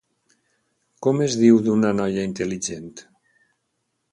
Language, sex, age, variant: Catalan, male, 60-69, Valencià central